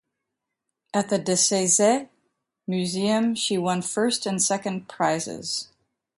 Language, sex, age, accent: English, female, 60-69, Canadian English